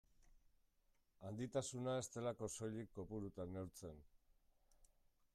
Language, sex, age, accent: Basque, male, 50-59, Mendebalekoa (Araba, Bizkaia, Gipuzkoako mendebaleko herri batzuk)